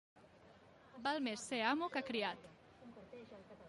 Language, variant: Catalan, Central